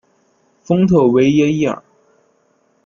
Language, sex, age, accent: Chinese, male, 19-29, 出生地：山东省